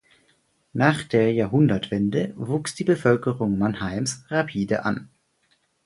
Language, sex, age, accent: German, male, 19-29, Deutschland Deutsch